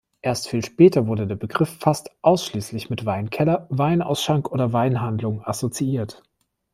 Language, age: German, 30-39